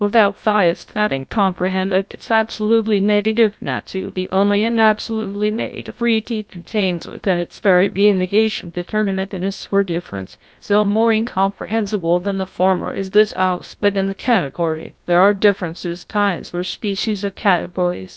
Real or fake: fake